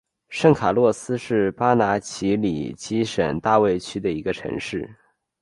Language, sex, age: Chinese, male, under 19